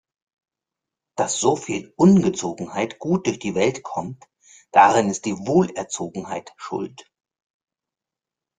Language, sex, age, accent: German, male, 50-59, Deutschland Deutsch